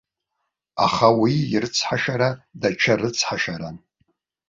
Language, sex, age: Abkhazian, male, 60-69